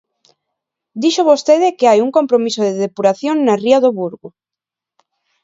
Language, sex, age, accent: Galician, female, 19-29, Neofalante